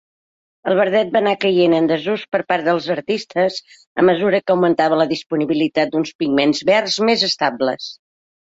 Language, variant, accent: Catalan, Central, Empordanès